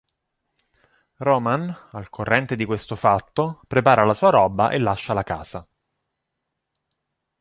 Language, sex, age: Italian, male, 30-39